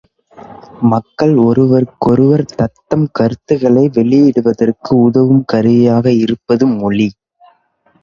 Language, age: Tamil, under 19